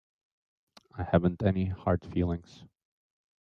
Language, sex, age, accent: English, male, 30-39, United States English